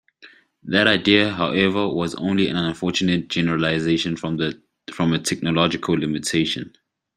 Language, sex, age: English, male, 19-29